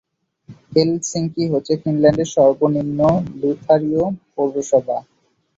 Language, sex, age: Bengali, male, 19-29